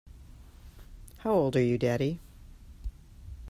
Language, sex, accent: English, female, United States English